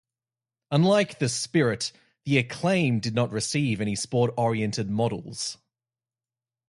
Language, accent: English, Australian English